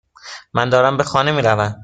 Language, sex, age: Persian, male, 19-29